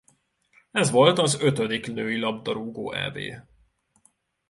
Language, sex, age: Hungarian, male, 30-39